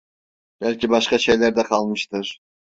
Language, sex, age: Turkish, male, 19-29